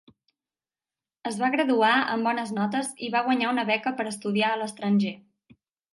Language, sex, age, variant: Catalan, female, 19-29, Central